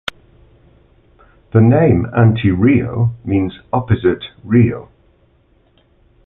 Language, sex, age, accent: English, male, 50-59, England English